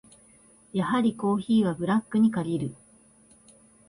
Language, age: Japanese, 40-49